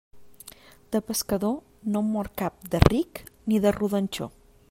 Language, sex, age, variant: Catalan, female, 30-39, Central